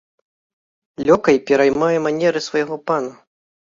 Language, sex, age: Belarusian, male, 30-39